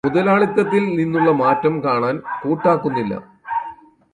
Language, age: Malayalam, 60-69